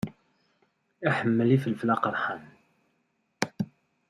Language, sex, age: Kabyle, male, 19-29